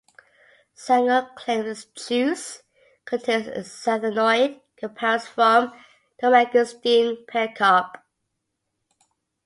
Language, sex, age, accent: English, female, 40-49, Scottish English